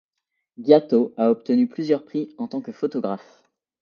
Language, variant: French, Français de métropole